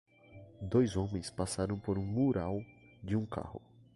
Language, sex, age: Portuguese, male, 19-29